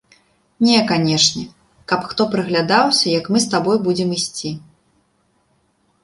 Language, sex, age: Belarusian, female, 19-29